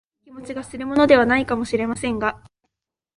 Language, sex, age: Japanese, female, under 19